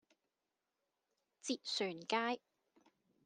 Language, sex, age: Cantonese, female, 30-39